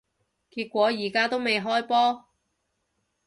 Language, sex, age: Cantonese, female, 30-39